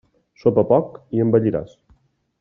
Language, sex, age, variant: Catalan, male, 19-29, Central